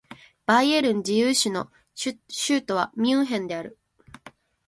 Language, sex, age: Japanese, female, 19-29